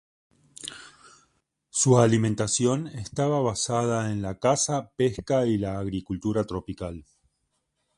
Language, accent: Spanish, Rioplatense: Argentina, Uruguay, este de Bolivia, Paraguay